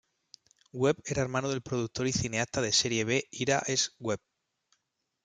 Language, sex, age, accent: Spanish, male, 30-39, España: Sur peninsular (Andalucia, Extremadura, Murcia)